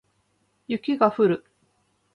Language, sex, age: Japanese, female, 50-59